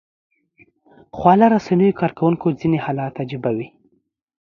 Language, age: Pashto, under 19